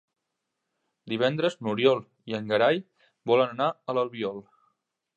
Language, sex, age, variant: Catalan, male, 19-29, Nord-Occidental